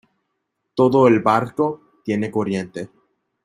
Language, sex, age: Spanish, male, under 19